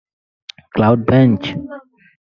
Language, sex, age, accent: English, male, 19-29, India and South Asia (India, Pakistan, Sri Lanka)